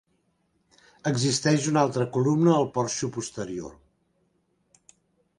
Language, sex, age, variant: Catalan, male, 60-69, Central